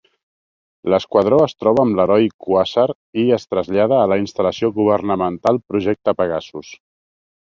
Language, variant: Catalan, Central